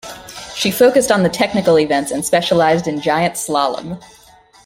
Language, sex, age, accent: English, female, 19-29, United States English